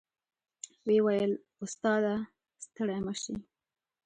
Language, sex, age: Pashto, female, 19-29